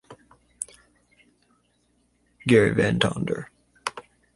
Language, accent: English, United States English